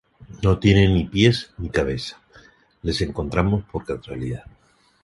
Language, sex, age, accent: Spanish, male, 50-59, Andino-Pacífico: Colombia, Perú, Ecuador, oeste de Bolivia y Venezuela andina